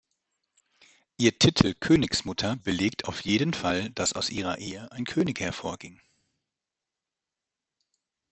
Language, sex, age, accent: German, male, 30-39, Deutschland Deutsch